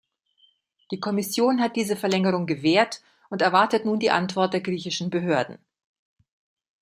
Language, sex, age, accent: German, female, 50-59, Deutschland Deutsch